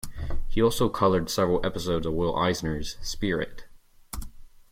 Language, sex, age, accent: English, male, 19-29, United States English